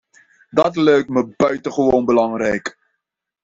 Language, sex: Dutch, male